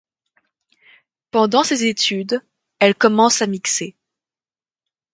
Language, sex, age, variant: French, female, under 19, Français de métropole